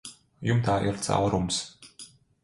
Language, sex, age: Latvian, male, 30-39